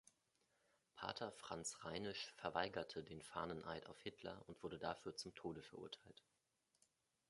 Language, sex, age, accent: German, male, 30-39, Deutschland Deutsch